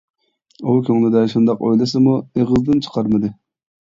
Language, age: Uyghur, 19-29